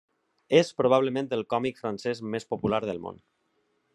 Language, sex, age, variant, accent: Catalan, male, 30-39, Valencià meridional, valencià